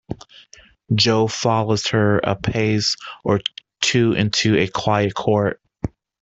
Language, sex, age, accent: English, male, 30-39, United States English